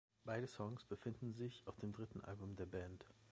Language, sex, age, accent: German, male, 19-29, Deutschland Deutsch